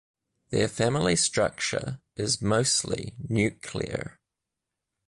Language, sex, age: English, male, 30-39